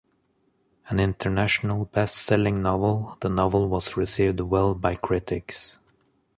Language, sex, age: English, male, 30-39